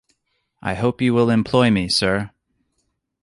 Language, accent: English, United States English